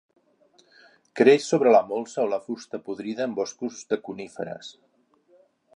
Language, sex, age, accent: Catalan, male, 60-69, Neutre